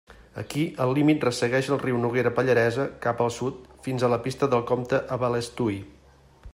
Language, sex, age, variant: Catalan, male, 50-59, Central